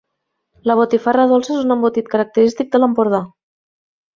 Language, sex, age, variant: Catalan, female, 19-29, Nord-Occidental